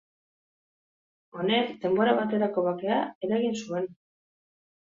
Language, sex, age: Basque, female, 30-39